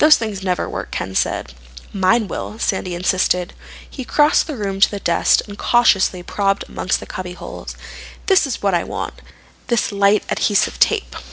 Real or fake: real